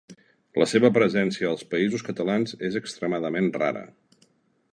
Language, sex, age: Catalan, male, 40-49